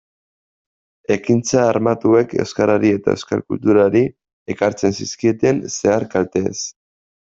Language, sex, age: Basque, male, 19-29